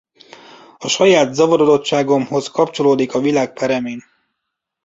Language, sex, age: Hungarian, male, 30-39